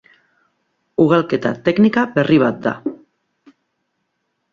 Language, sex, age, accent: Basque, female, 40-49, Mendebalekoa (Araba, Bizkaia, Gipuzkoako mendebaleko herri batzuk)